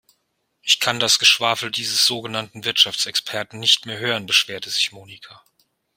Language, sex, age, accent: German, male, 50-59, Deutschland Deutsch